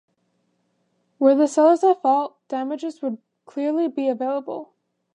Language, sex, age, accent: English, female, under 19, United States English